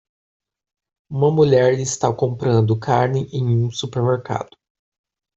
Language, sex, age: Portuguese, female, 30-39